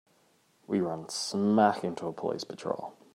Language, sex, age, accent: English, male, 19-29, Australian English